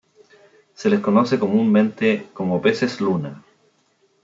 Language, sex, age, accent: Spanish, male, 30-39, Chileno: Chile, Cuyo